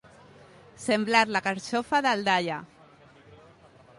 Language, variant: Catalan, Central